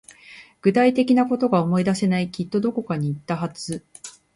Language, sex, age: Japanese, female, 40-49